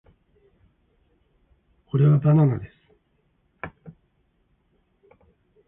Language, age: Japanese, 60-69